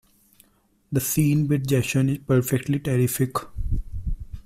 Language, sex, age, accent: English, male, 19-29, India and South Asia (India, Pakistan, Sri Lanka)